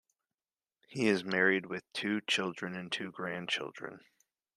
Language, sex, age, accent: English, male, 19-29, United States English